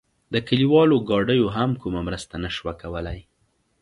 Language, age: Pashto, 19-29